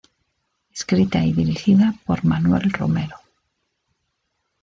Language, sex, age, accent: Spanish, female, 40-49, España: Norte peninsular (Asturias, Castilla y León, Cantabria, País Vasco, Navarra, Aragón, La Rioja, Guadalajara, Cuenca)